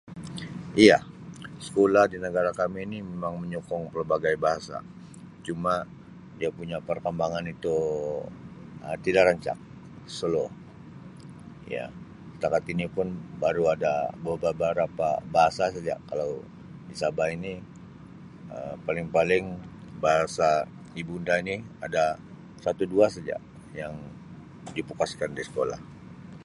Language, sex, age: Sabah Malay, male, 50-59